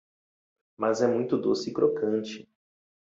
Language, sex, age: Portuguese, male, 30-39